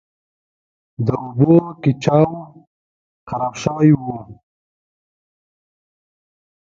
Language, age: Pashto, 19-29